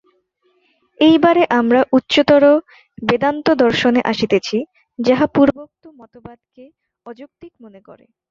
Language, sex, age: Bengali, female, 19-29